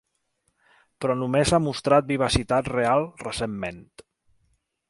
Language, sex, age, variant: Catalan, male, 40-49, Central